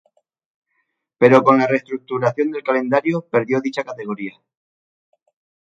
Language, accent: Spanish, España: Sur peninsular (Andalucia, Extremadura, Murcia)